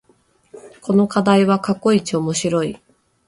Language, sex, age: Japanese, female, 40-49